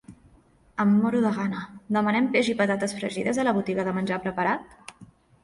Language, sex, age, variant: Catalan, female, 19-29, Central